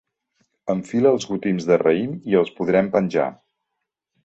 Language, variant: Catalan, Central